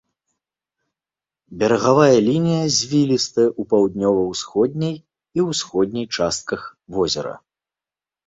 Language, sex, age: Belarusian, male, 30-39